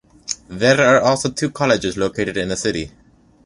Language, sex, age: English, male, 19-29